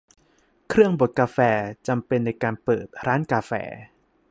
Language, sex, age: Thai, male, 19-29